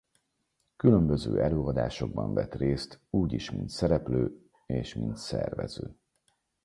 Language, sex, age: Hungarian, male, 40-49